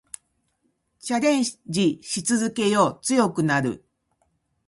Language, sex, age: Japanese, female, 50-59